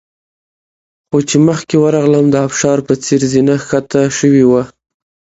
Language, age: Pashto, 19-29